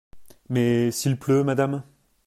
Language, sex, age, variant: French, male, 19-29, Français de métropole